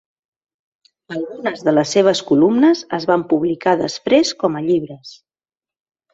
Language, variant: Catalan, Central